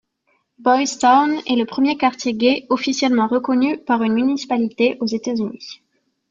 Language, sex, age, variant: French, female, 19-29, Français de métropole